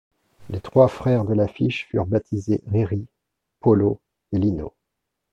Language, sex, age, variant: French, male, 40-49, Français de métropole